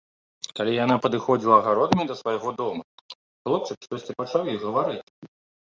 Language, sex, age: Belarusian, male, 30-39